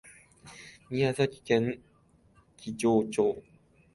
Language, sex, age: Japanese, male, 19-29